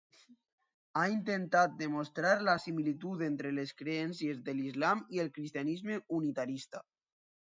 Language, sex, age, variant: Catalan, male, under 19, Alacantí